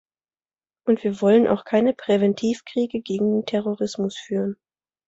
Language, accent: German, Deutschland Deutsch